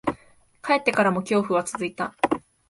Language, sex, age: Japanese, female, 19-29